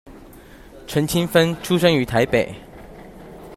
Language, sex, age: Chinese, male, 19-29